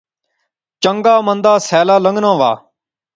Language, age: Pahari-Potwari, 19-29